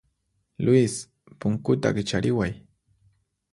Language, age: Puno Quechua, 30-39